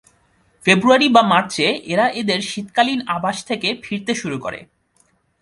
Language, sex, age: Bengali, male, 30-39